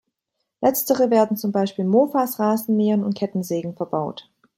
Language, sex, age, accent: German, female, 30-39, Deutschland Deutsch